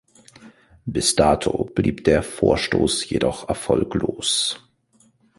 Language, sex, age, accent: German, male, 40-49, Deutschland Deutsch